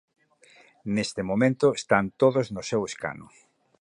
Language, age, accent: Galician, 50-59, Central (gheada)